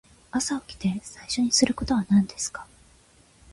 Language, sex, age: Japanese, female, 19-29